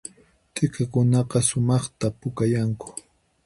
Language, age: Puno Quechua, 19-29